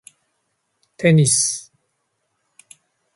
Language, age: Japanese, 50-59